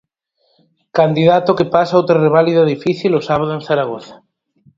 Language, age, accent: Galician, 19-29, Oriental (común en zona oriental)